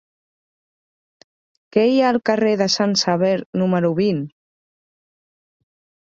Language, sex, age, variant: Catalan, female, 30-39, Central